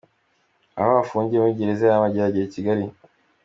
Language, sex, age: Kinyarwanda, male, under 19